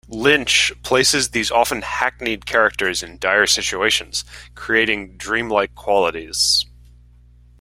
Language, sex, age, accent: English, male, 19-29, United States English